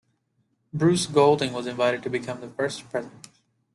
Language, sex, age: English, male, 19-29